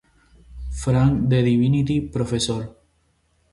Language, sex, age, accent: Spanish, male, 19-29, España: Islas Canarias